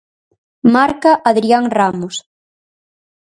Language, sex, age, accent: Galician, female, under 19, Atlántico (seseo e gheada)